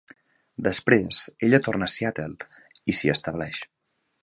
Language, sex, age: Catalan, male, 19-29